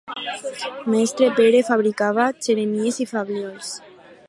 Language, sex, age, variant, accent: Catalan, female, under 19, Alacantí, valencià